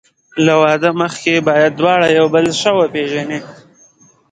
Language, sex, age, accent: Pashto, male, 19-29, معیاري پښتو